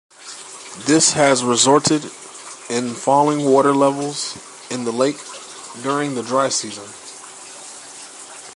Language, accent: English, United States English